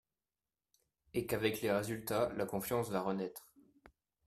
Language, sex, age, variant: French, male, 19-29, Français de métropole